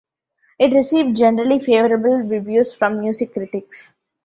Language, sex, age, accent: English, female, 19-29, India and South Asia (India, Pakistan, Sri Lanka)